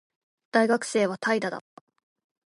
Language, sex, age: Japanese, female, 19-29